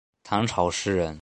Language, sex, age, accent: Chinese, male, under 19, 出生地：浙江省